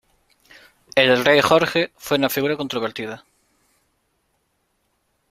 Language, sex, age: Spanish, male, 30-39